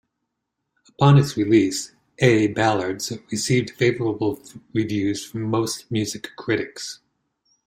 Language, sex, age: English, male, 60-69